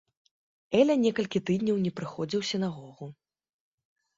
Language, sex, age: Belarusian, female, 19-29